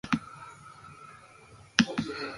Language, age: Basque, under 19